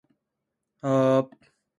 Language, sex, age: Japanese, male, 19-29